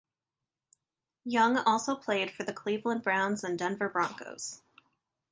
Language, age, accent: English, 19-29, United States English